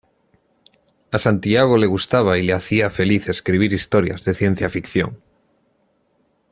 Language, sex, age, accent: Spanish, male, 19-29, España: Sur peninsular (Andalucia, Extremadura, Murcia)